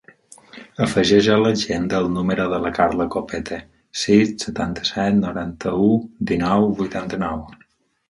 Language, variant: Catalan, Balear